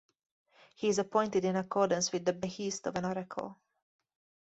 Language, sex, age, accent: English, female, 19-29, United States English